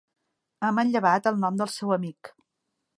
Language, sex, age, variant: Catalan, female, 50-59, Central